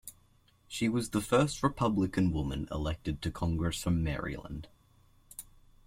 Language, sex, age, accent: English, male, under 19, Australian English